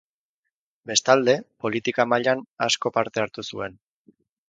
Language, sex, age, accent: Basque, male, 30-39, Erdialdekoa edo Nafarra (Gipuzkoa, Nafarroa)